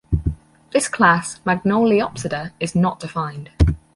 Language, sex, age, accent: English, female, 19-29, England English; New Zealand English